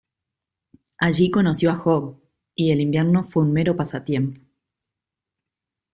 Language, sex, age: Spanish, female, 30-39